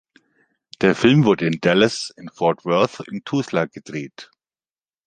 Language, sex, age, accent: German, male, 50-59, Deutschland Deutsch